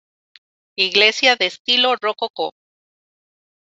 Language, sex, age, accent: Spanish, female, 50-59, América central